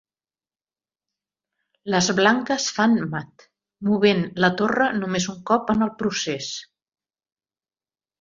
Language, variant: Catalan, Central